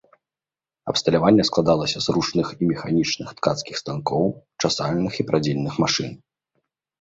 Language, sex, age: Belarusian, male, 19-29